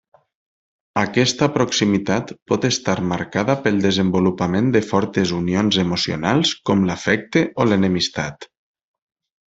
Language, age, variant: Catalan, 30-39, Nord-Occidental